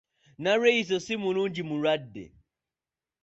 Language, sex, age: Ganda, male, 19-29